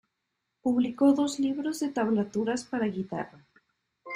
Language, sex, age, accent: Spanish, female, 19-29, México